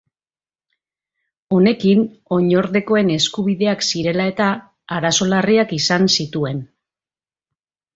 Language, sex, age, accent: Basque, female, 40-49, Mendebalekoa (Araba, Bizkaia, Gipuzkoako mendebaleko herri batzuk)